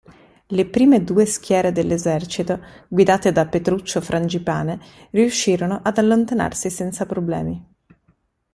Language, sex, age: Italian, female, 30-39